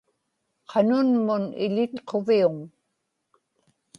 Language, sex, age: Inupiaq, female, 80-89